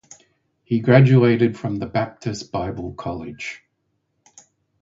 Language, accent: English, Australian English